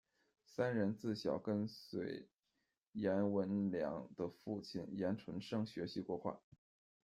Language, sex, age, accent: Chinese, male, 30-39, 出生地：北京市